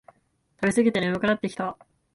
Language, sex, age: Japanese, female, 19-29